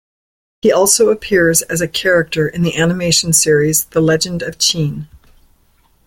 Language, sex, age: English, female, 50-59